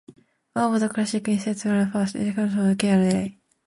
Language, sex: English, female